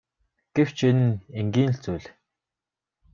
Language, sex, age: Mongolian, male, 19-29